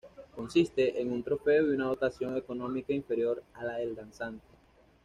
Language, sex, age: Spanish, male, 19-29